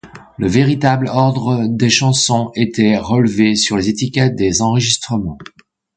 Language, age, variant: French, 50-59, Français de métropole